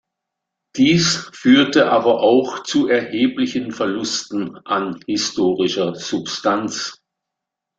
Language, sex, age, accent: German, male, 70-79, Deutschland Deutsch